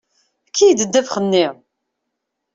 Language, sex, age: Kabyle, female, 30-39